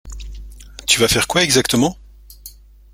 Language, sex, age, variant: French, male, 40-49, Français de métropole